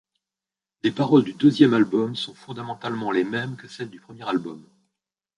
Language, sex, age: French, male, 60-69